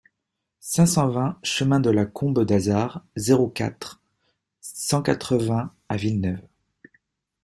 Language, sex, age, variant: French, male, 30-39, Français de métropole